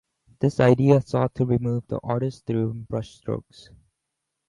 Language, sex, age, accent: English, male, 30-39, United States English